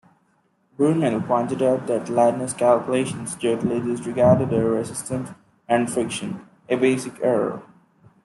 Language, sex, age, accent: English, male, 19-29, India and South Asia (India, Pakistan, Sri Lanka)